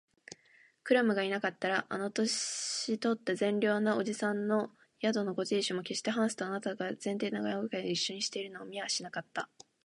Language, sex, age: Japanese, female, 19-29